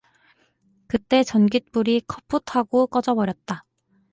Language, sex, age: Korean, female, 19-29